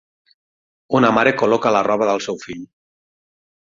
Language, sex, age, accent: Catalan, male, 40-49, central; nord-occidental